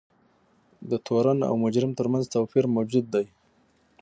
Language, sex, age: Pashto, male, 19-29